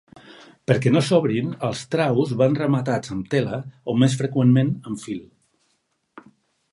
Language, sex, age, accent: Catalan, male, 50-59, Barceloní